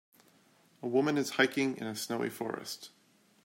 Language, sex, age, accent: English, male, 30-39, United States English